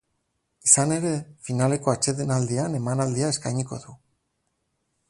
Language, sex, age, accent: Basque, male, 40-49, Batua